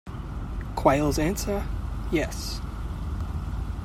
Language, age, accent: English, 30-39, Australian English